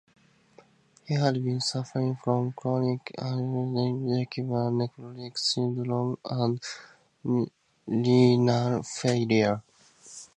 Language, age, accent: English, 19-29, United States English